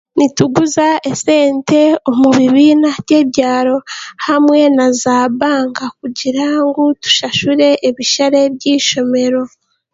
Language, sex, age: Chiga, female, 19-29